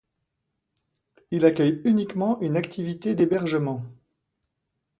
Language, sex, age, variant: French, male, 40-49, Français de métropole